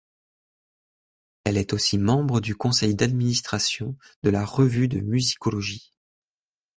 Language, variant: French, Français de métropole